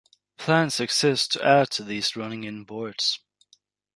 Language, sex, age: English, male, under 19